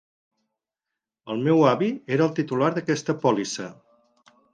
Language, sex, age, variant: Catalan, male, 60-69, Central